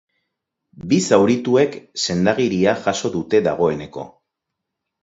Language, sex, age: Basque, male, 40-49